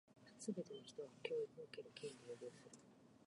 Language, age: Japanese, 50-59